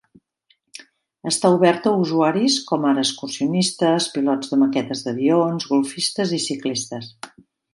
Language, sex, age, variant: Catalan, female, 60-69, Central